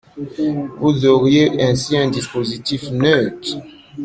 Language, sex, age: French, female, 30-39